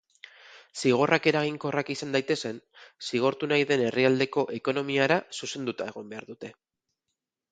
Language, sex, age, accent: Basque, male, 40-49, Mendebalekoa (Araba, Bizkaia, Gipuzkoako mendebaleko herri batzuk)